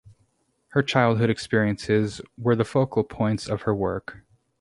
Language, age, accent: English, 30-39, United States English